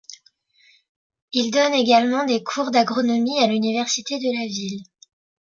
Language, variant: French, Français de métropole